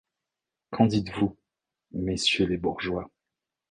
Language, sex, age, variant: French, male, 50-59, Français de métropole